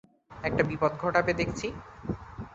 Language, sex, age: Bengali, male, 19-29